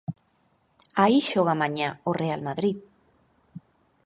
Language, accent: Galician, Normativo (estándar)